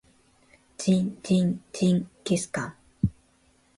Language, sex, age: Japanese, female, 30-39